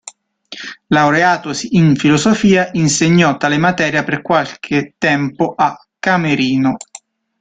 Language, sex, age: Italian, male, 30-39